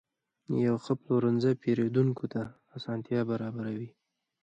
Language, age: Pashto, 19-29